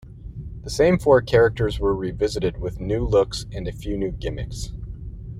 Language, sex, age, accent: English, male, 30-39, United States English